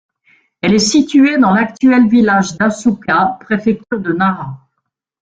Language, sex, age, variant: French, female, 60-69, Français de métropole